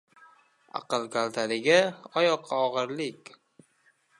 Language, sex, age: Uzbek, male, under 19